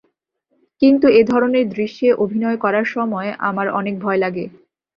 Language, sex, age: Bengali, female, 19-29